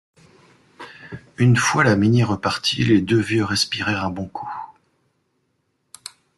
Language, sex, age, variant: French, male, 50-59, Français de métropole